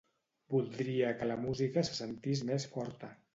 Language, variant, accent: Catalan, Central, central